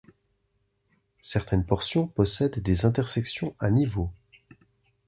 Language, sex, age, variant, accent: French, male, 40-49, Français d'Europe, Français de Suisse